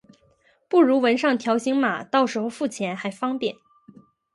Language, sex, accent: Chinese, female, 出生地：吉林省